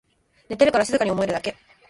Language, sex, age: Japanese, female, under 19